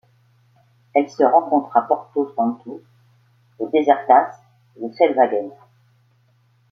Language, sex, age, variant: French, female, 50-59, Français de métropole